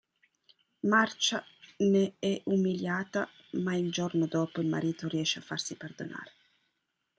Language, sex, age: Italian, female, 30-39